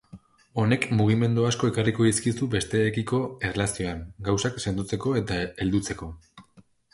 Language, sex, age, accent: Basque, male, 30-39, Mendebalekoa (Araba, Bizkaia, Gipuzkoako mendebaleko herri batzuk)